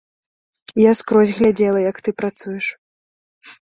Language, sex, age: Belarusian, male, under 19